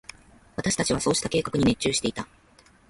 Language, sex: Japanese, female